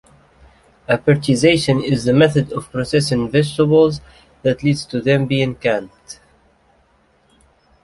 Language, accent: English, United States English